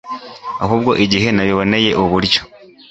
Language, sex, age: Kinyarwanda, male, 19-29